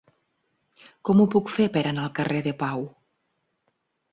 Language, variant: Catalan, Nord-Occidental